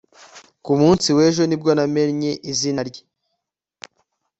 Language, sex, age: Kinyarwanda, male, 19-29